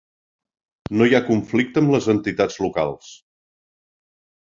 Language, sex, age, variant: Catalan, male, 50-59, Central